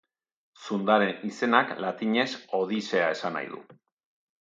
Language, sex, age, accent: Basque, male, 50-59, Erdialdekoa edo Nafarra (Gipuzkoa, Nafarroa)